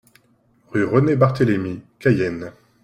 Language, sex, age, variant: French, male, 19-29, Français de métropole